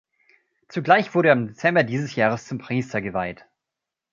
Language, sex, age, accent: German, male, 30-39, Deutschland Deutsch